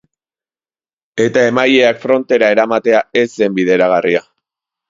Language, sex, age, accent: Basque, male, 19-29, Mendebalekoa (Araba, Bizkaia, Gipuzkoako mendebaleko herri batzuk)